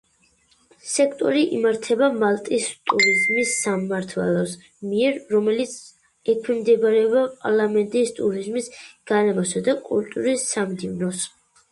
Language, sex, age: Georgian, female, 19-29